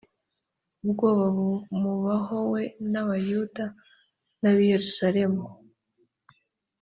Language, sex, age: Kinyarwanda, female, 19-29